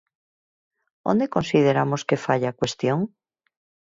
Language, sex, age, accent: Galician, female, 40-49, Normativo (estándar)